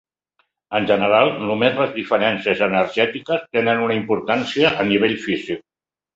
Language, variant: Catalan, Central